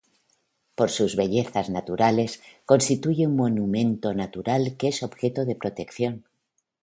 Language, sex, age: Spanish, female, 60-69